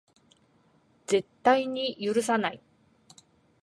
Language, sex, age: Japanese, female, 50-59